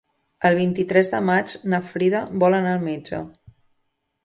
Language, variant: Catalan, Central